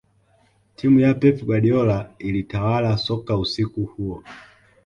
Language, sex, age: Swahili, male, 19-29